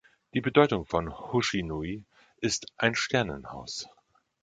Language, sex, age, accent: German, male, 30-39, Deutschland Deutsch